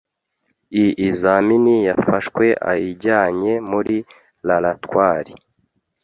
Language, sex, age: Kinyarwanda, male, 19-29